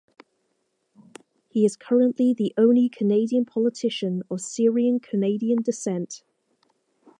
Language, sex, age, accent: English, female, 19-29, England English